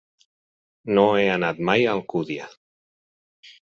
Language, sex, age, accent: Catalan, male, 40-49, occidental